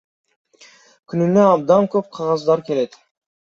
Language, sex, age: Kyrgyz, male, under 19